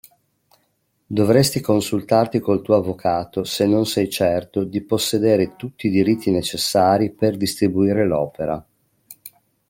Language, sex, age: Italian, male, 50-59